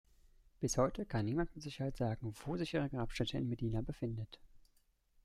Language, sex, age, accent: German, male, 19-29, Deutschland Deutsch